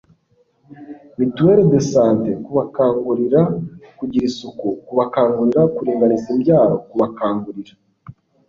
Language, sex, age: Kinyarwanda, male, 19-29